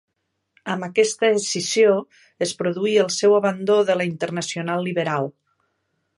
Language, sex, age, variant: Catalan, female, 30-39, Nord-Occidental